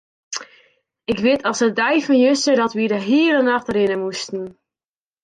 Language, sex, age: Western Frisian, female, 19-29